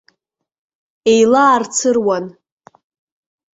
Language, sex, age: Abkhazian, female, 19-29